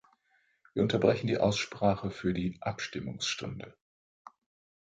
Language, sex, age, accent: German, male, 60-69, Deutschland Deutsch